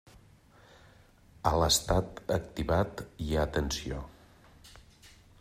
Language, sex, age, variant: Catalan, male, 50-59, Nord-Occidental